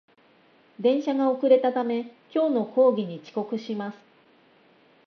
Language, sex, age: Japanese, female, 30-39